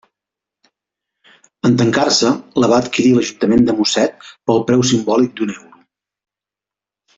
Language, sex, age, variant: Catalan, male, 50-59, Central